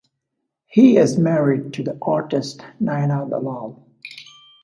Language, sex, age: English, male, 19-29